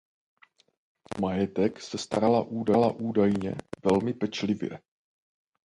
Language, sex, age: Czech, male, 40-49